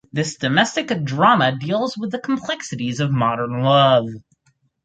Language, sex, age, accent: English, male, under 19, United States English